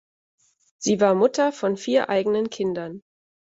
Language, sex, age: German, female, 30-39